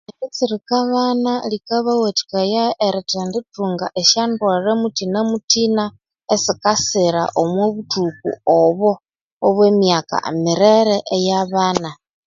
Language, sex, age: Konzo, female, 40-49